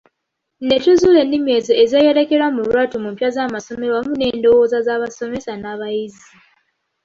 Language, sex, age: Ganda, female, 19-29